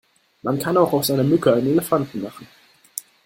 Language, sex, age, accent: German, male, under 19, Deutschland Deutsch